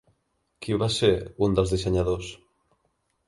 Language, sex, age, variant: Catalan, male, 19-29, Central